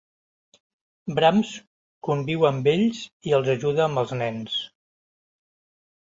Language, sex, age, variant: Catalan, male, 60-69, Central